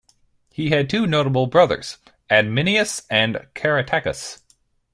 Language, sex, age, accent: English, male, 19-29, United States English